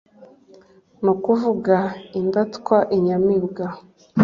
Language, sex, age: Kinyarwanda, female, 19-29